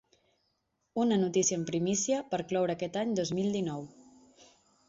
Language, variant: Catalan, Central